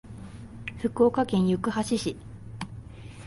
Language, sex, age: Japanese, female, under 19